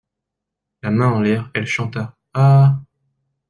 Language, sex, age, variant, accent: French, male, 19-29, Français des départements et régions d'outre-mer, Français de La Réunion